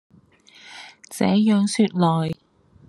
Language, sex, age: Cantonese, female, 30-39